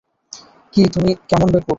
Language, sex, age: Bengali, male, 19-29